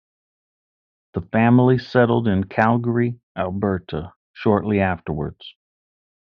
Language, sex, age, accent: English, male, 40-49, United States English